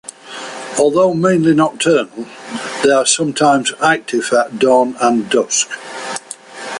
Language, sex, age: English, male, 60-69